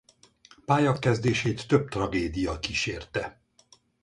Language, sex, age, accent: Hungarian, male, 70-79, budapesti